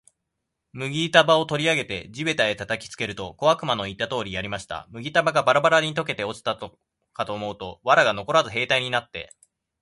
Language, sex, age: Japanese, male, 19-29